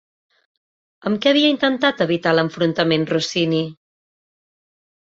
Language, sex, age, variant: Catalan, female, 40-49, Central